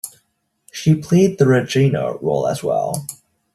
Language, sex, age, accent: English, male, under 19, United States English